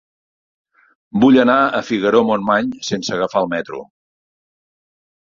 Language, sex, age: Catalan, male, 50-59